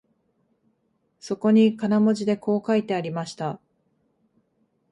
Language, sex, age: Japanese, female, 30-39